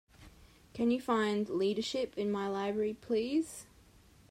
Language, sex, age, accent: English, female, 19-29, Australian English